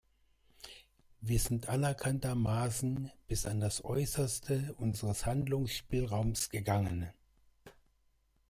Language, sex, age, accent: German, male, 60-69, Deutschland Deutsch